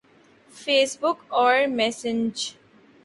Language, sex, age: Urdu, female, 19-29